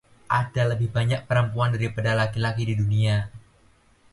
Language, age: Indonesian, 19-29